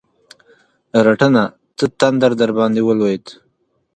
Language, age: Pashto, 30-39